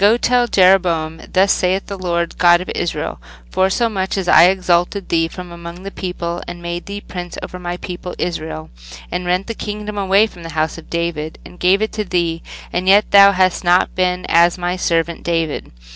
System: none